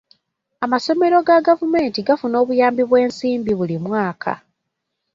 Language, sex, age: Ganda, female, 19-29